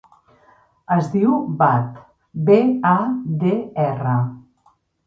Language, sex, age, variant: Catalan, female, 50-59, Central